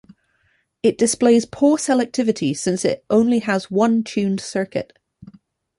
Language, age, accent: English, 30-39, England English